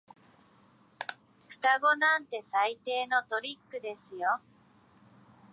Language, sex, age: Japanese, male, 19-29